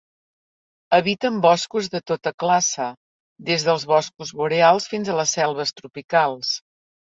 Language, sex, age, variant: Catalan, female, 60-69, Central